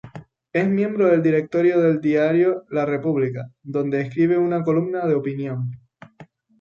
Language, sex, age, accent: Spanish, male, 19-29, España: Islas Canarias